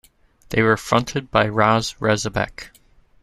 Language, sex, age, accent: English, male, 30-39, United States English